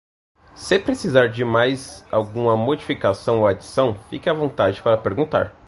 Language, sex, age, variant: Portuguese, male, 19-29, Portuguese (Brasil)